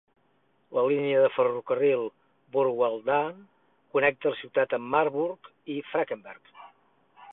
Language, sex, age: Catalan, male, 60-69